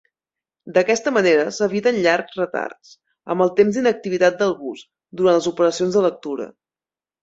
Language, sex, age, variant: Catalan, female, 30-39, Central